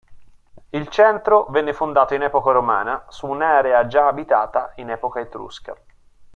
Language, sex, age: Italian, male, 19-29